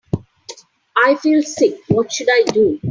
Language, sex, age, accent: English, female, 50-59, India and South Asia (India, Pakistan, Sri Lanka)